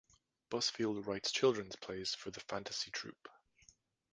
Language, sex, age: English, male, 30-39